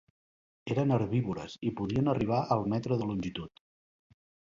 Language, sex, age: Catalan, male, 50-59